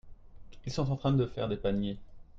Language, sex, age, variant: French, male, 30-39, Français de métropole